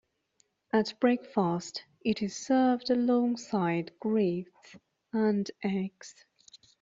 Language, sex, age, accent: English, female, 19-29, England English